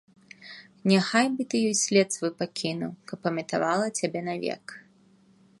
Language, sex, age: Belarusian, female, 30-39